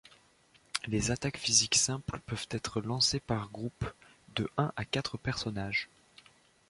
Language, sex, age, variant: French, male, 19-29, Français de métropole